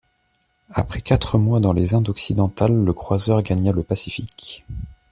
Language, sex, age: French, male, 19-29